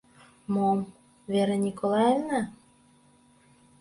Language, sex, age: Mari, female, 19-29